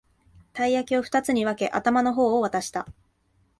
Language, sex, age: Japanese, female, 19-29